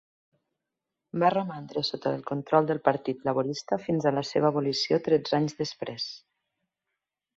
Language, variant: Catalan, Nord-Occidental